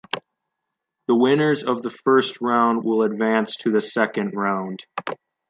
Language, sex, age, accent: English, male, under 19, United States English